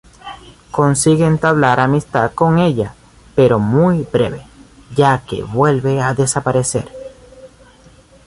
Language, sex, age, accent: Spanish, male, 19-29, Caribe: Cuba, Venezuela, Puerto Rico, República Dominicana, Panamá, Colombia caribeña, México caribeño, Costa del golfo de México